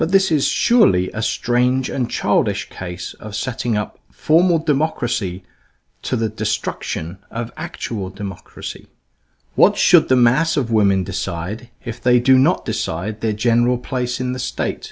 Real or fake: real